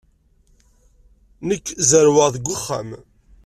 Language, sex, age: Kabyle, male, 40-49